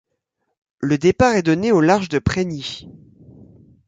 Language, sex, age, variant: French, male, 19-29, Français de métropole